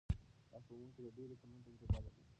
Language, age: Pashto, under 19